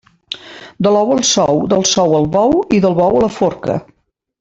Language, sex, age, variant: Catalan, female, 50-59, Central